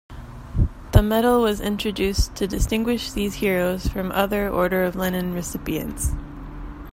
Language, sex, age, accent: English, female, 30-39, United States English